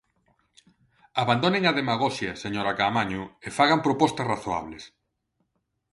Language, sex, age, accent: Galician, male, 40-49, Normativo (estándar); Neofalante